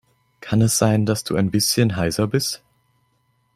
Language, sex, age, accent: German, male, 19-29, Deutschland Deutsch